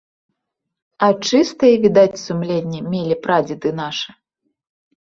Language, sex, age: Belarusian, female, 30-39